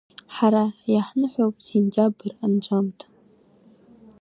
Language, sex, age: Abkhazian, female, under 19